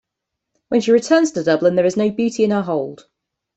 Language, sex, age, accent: English, female, 30-39, England English